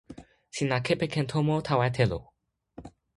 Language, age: Toki Pona, under 19